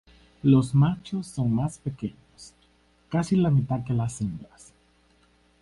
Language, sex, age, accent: Spanish, male, 19-29, América central